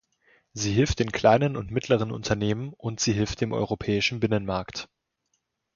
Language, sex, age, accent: German, male, under 19, Deutschland Deutsch